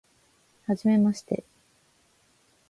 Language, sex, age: Japanese, female, 19-29